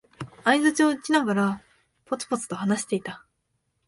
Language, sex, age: Japanese, female, 19-29